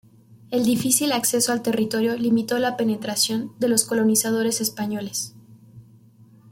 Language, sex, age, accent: Spanish, female, 19-29, México